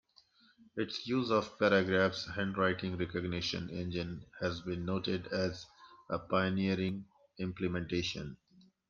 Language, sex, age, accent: English, male, 40-49, India and South Asia (India, Pakistan, Sri Lanka)